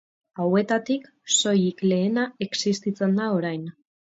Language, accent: Basque, Mendebalekoa (Araba, Bizkaia, Gipuzkoako mendebaleko herri batzuk)